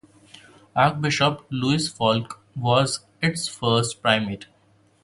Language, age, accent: English, 19-29, India and South Asia (India, Pakistan, Sri Lanka)